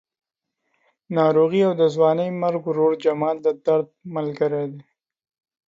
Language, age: Pashto, 30-39